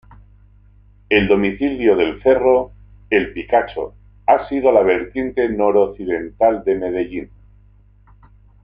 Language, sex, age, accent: Spanish, male, 40-49, España: Centro-Sur peninsular (Madrid, Toledo, Castilla-La Mancha)